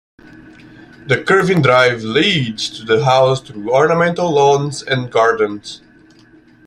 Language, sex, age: English, male, 19-29